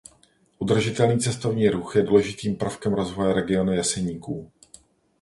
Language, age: Czech, 40-49